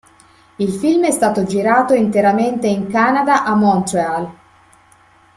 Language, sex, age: Italian, female, 50-59